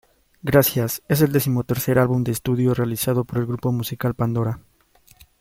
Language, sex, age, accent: Spanish, male, 19-29, México